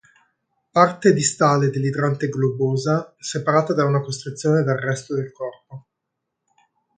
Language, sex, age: Italian, male, 40-49